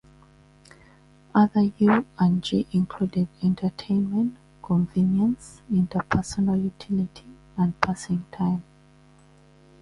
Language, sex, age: English, female, 30-39